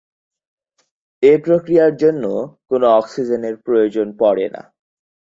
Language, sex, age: Bengali, male, 19-29